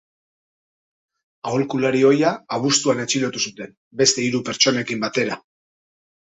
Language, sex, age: Basque, male, 40-49